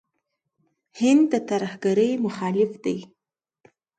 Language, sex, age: Pashto, female, 19-29